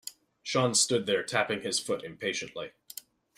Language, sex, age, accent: English, male, 19-29, Canadian English